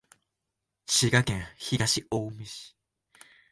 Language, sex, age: Japanese, male, 19-29